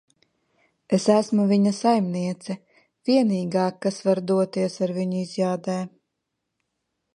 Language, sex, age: Latvian, female, 40-49